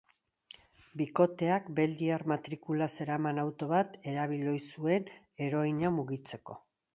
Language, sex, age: Basque, female, 50-59